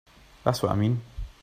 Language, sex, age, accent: English, male, 19-29, Scottish English